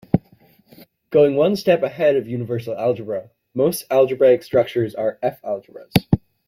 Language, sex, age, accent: English, male, 19-29, United States English